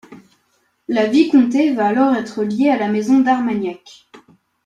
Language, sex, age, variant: French, male, under 19, Français de métropole